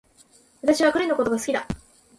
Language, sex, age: Japanese, female, 19-29